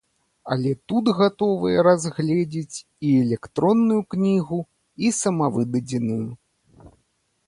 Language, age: Belarusian, 30-39